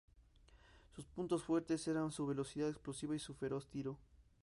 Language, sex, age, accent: Spanish, male, 19-29, México